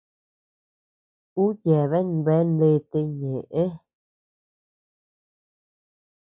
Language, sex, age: Tepeuxila Cuicatec, female, 19-29